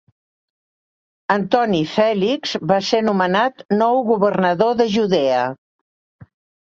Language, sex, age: Catalan, female, 60-69